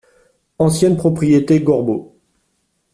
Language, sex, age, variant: French, male, 50-59, Français de métropole